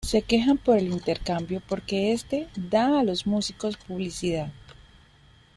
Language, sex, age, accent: Spanish, female, 19-29, Andino-Pacífico: Colombia, Perú, Ecuador, oeste de Bolivia y Venezuela andina